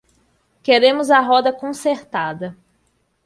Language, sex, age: Portuguese, female, 30-39